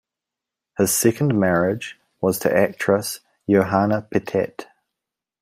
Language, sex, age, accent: English, male, 30-39, New Zealand English